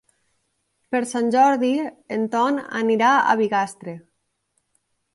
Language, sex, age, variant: Catalan, female, 30-39, Nord-Occidental